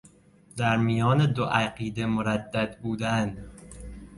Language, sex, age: Persian, male, 19-29